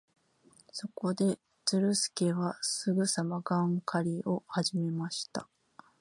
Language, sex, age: Japanese, female, 50-59